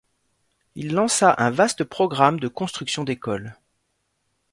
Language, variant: French, Français de métropole